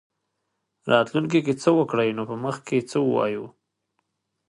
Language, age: Pashto, 30-39